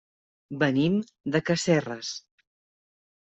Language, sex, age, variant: Catalan, female, 40-49, Central